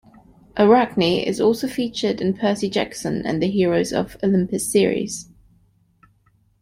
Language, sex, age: English, female, 30-39